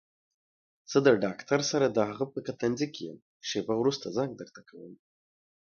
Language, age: Pashto, 19-29